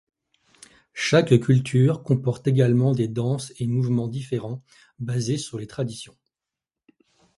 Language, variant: French, Français de métropole